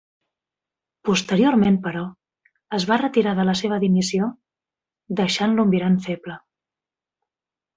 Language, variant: Catalan, Central